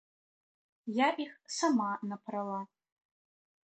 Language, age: Belarusian, 19-29